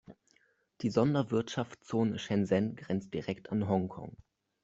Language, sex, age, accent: German, male, under 19, Deutschland Deutsch